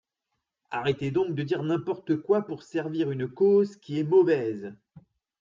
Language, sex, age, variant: French, male, 30-39, Français de métropole